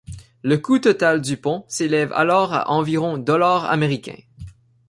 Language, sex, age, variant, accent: French, male, 19-29, Français d'Amérique du Nord, Français du Canada